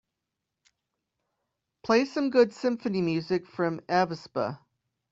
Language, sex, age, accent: English, male, 19-29, United States English